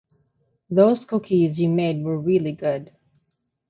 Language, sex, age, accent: English, female, 30-39, Canadian English; Filipino